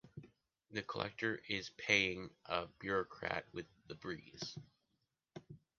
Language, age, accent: English, 30-39, Canadian English